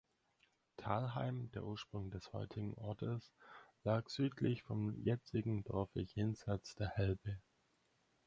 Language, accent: German, Deutschland Deutsch